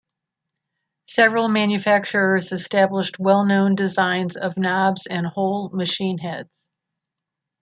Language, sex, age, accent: English, female, 60-69, United States English